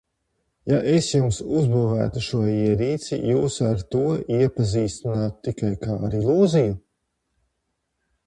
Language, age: Latvian, 50-59